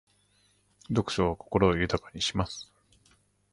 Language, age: Japanese, 50-59